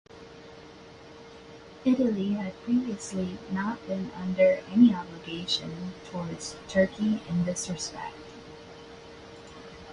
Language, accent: English, United States English